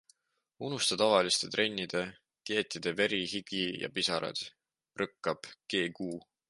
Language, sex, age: Estonian, male, 19-29